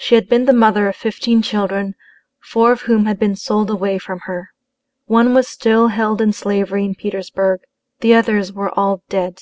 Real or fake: real